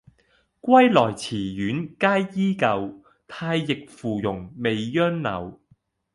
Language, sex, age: Cantonese, male, 30-39